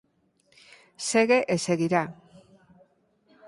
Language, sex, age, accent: Galician, female, 50-59, Normativo (estándar)